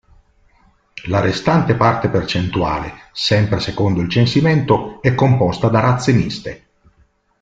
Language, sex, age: Italian, male, 50-59